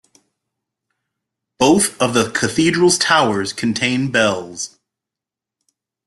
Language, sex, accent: English, male, United States English